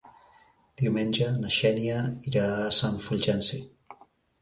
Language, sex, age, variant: Catalan, male, 40-49, Central